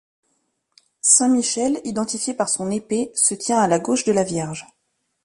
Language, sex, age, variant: French, female, 30-39, Français de métropole